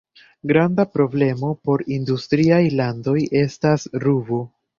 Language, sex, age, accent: Esperanto, male, 19-29, Internacia